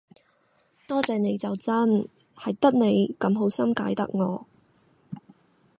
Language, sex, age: Cantonese, female, 19-29